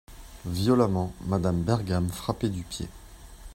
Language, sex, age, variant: French, male, 40-49, Français de métropole